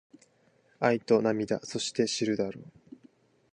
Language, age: Japanese, 19-29